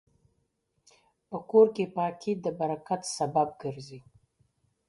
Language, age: Pashto, 40-49